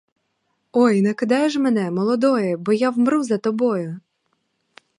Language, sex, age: Ukrainian, female, 19-29